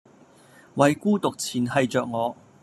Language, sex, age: Cantonese, male, 40-49